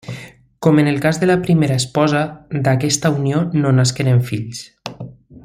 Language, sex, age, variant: Catalan, male, 40-49, Central